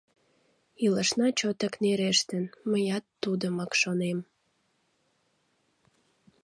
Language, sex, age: Mari, female, 19-29